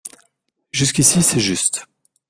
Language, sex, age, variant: French, male, 40-49, Français de métropole